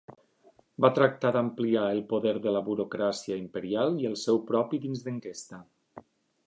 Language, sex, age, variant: Catalan, male, 40-49, Nord-Occidental